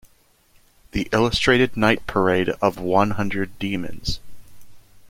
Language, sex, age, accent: English, male, 19-29, United States English